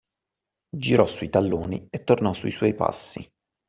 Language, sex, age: Italian, male, 30-39